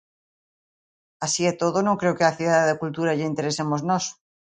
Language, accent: Galician, Atlántico (seseo e gheada)